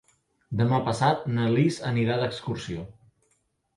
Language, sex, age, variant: Catalan, male, 30-39, Central